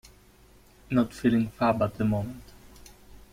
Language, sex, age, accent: English, male, 19-29, United States English